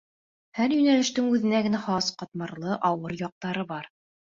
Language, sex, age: Bashkir, female, 30-39